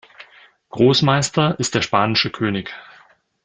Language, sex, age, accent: German, male, 30-39, Deutschland Deutsch